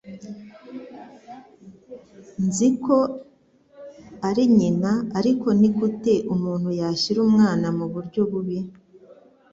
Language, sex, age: Kinyarwanda, female, 40-49